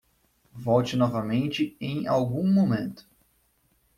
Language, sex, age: Portuguese, male, 19-29